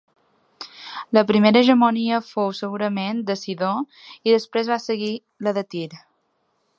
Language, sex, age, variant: Catalan, female, 19-29, Balear